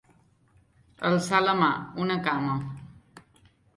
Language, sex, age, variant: Catalan, female, 19-29, Balear